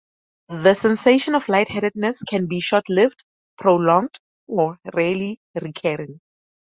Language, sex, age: English, female, 19-29